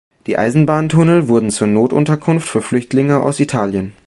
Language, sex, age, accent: German, male, 19-29, Deutschland Deutsch